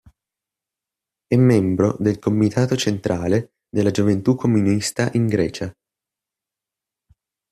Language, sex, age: Italian, male, 19-29